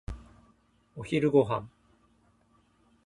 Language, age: Japanese, 50-59